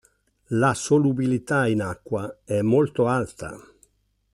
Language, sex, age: Italian, male, 60-69